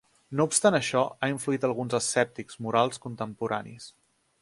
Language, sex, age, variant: Catalan, male, 30-39, Central